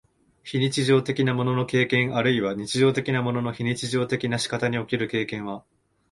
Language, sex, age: Japanese, male, 19-29